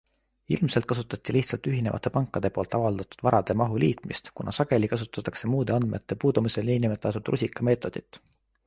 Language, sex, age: Estonian, male, 19-29